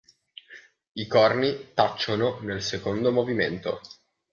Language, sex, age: Italian, male, 19-29